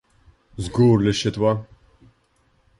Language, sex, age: Maltese, male, 19-29